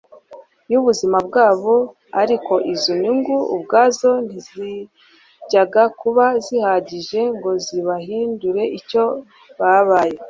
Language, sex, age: Kinyarwanda, female, 30-39